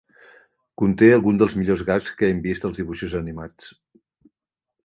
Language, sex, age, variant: Catalan, male, 60-69, Central